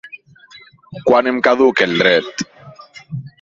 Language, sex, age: Catalan, male, 19-29